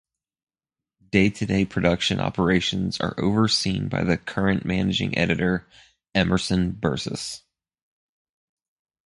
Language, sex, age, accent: English, male, 30-39, United States English